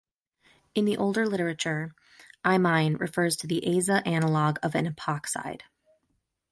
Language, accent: English, United States English